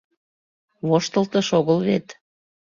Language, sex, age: Mari, female, 40-49